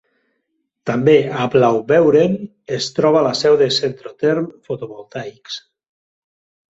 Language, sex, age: Catalan, male, 40-49